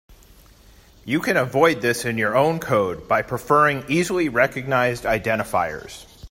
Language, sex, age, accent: English, male, 30-39, United States English